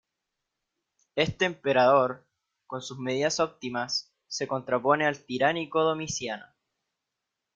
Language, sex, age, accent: Spanish, male, 19-29, Chileno: Chile, Cuyo